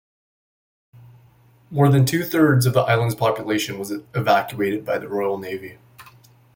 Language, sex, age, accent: English, male, 19-29, United States English